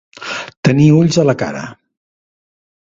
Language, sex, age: Catalan, male, 60-69